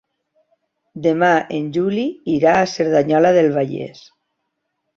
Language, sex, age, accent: Catalan, female, 50-59, valencià